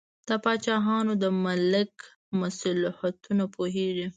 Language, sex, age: Pashto, female, 19-29